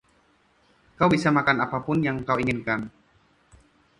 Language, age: Indonesian, 19-29